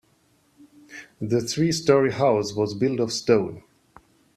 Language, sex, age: English, male, 40-49